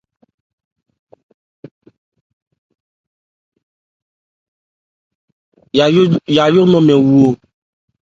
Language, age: Ebrié, 19-29